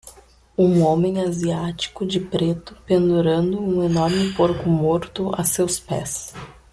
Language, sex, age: Portuguese, female, 19-29